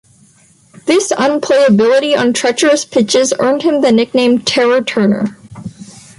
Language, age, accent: English, 19-29, United States English